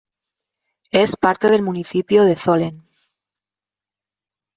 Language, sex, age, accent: Spanish, female, 50-59, España: Centro-Sur peninsular (Madrid, Toledo, Castilla-La Mancha)